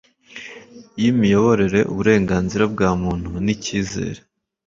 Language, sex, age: Kinyarwanda, male, 19-29